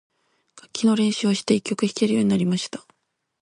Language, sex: Japanese, female